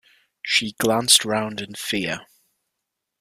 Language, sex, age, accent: English, male, 19-29, England English